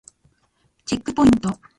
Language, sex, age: Japanese, female, 30-39